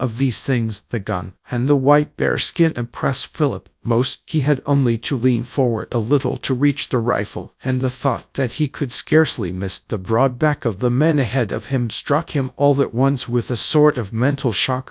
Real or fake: fake